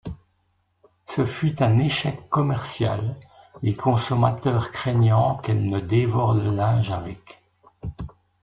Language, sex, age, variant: French, male, 60-69, Français de métropole